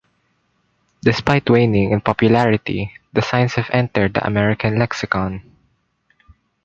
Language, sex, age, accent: English, male, under 19, Filipino